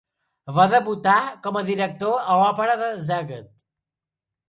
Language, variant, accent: Catalan, Central, central